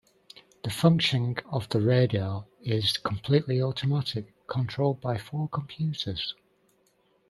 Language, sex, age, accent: English, male, 50-59, England English